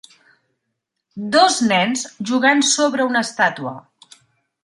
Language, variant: Catalan, Central